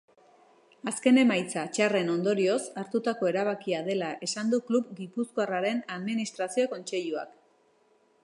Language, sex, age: Basque, female, 30-39